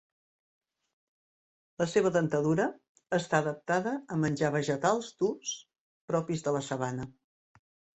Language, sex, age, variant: Catalan, female, 50-59, Central